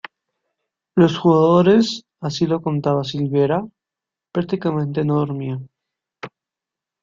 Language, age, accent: Spanish, 19-29, Andino-Pacífico: Colombia, Perú, Ecuador, oeste de Bolivia y Venezuela andina